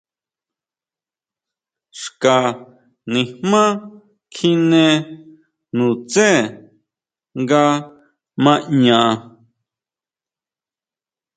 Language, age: Huautla Mazatec, 19-29